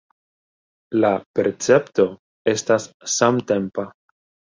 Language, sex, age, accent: Esperanto, male, 30-39, Internacia